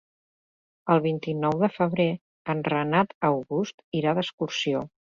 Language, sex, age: Catalan, female, 60-69